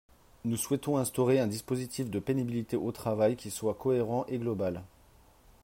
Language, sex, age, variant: French, male, 30-39, Français de métropole